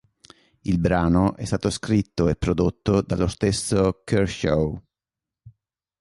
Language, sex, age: Italian, male, 30-39